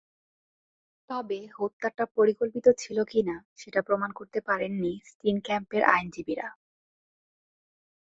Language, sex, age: Bengali, female, 19-29